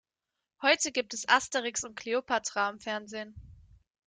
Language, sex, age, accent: German, female, 19-29, Deutschland Deutsch